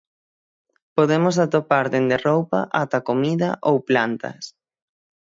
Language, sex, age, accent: Galician, male, 19-29, Atlántico (seseo e gheada); Normativo (estándar)